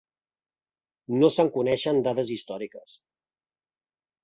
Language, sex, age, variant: Catalan, male, 40-49, Central